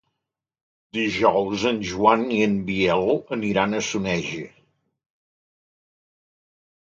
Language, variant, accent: Catalan, Central, central